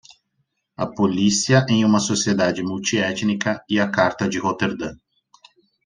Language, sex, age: Portuguese, male, 30-39